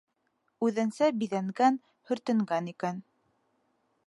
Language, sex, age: Bashkir, female, 19-29